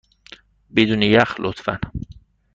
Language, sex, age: Persian, male, 19-29